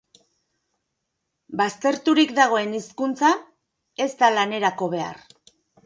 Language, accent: Basque, Erdialdekoa edo Nafarra (Gipuzkoa, Nafarroa)